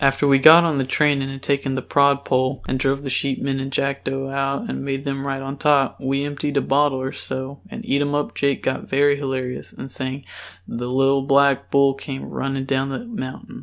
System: none